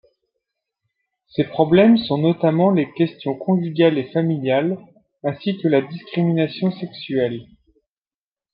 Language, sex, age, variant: French, male, 30-39, Français de métropole